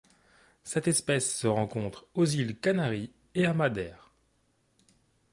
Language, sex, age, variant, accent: French, male, 19-29, Français des départements et régions d'outre-mer, Français de La Réunion